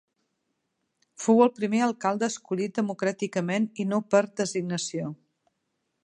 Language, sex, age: Catalan, female, 50-59